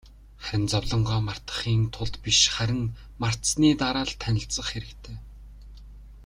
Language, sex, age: Mongolian, male, 19-29